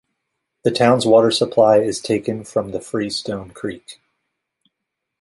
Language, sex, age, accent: English, male, 30-39, United States English